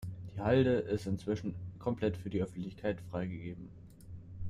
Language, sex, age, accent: German, male, under 19, Deutschland Deutsch